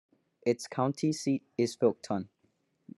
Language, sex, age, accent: English, male, under 19, India and South Asia (India, Pakistan, Sri Lanka)